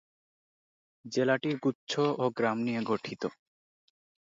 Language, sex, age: Bengali, male, under 19